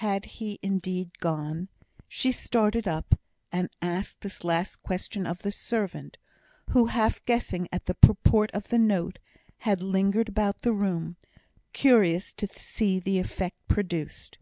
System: none